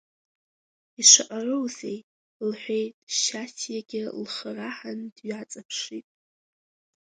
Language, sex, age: Abkhazian, female, under 19